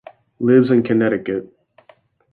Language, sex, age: English, male, 19-29